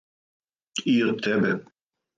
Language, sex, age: Serbian, male, 50-59